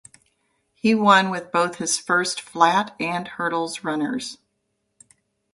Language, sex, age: English, female, 50-59